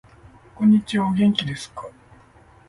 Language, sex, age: Japanese, male, 30-39